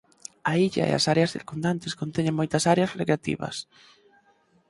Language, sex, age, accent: Galician, male, 19-29, Normativo (estándar)